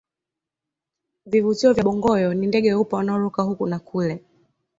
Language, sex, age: Swahili, female, 19-29